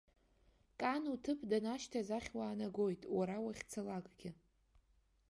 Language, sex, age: Abkhazian, female, under 19